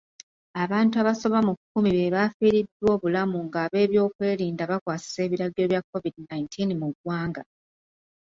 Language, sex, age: Ganda, female, 30-39